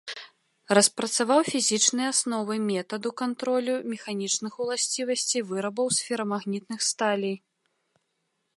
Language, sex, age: Belarusian, female, 19-29